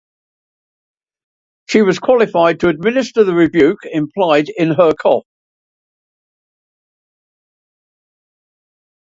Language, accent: English, England English